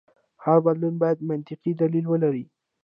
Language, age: Pashto, 19-29